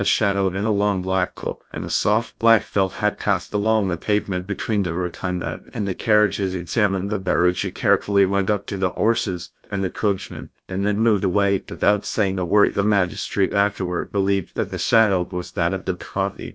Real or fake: fake